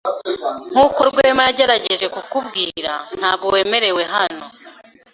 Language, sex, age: Kinyarwanda, female, 19-29